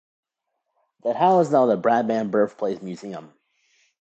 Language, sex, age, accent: English, male, under 19, United States English